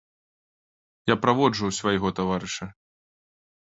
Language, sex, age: Belarusian, male, 30-39